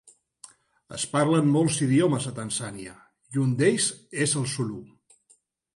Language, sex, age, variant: Catalan, male, 50-59, Central